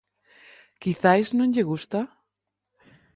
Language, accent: Galician, Normativo (estándar)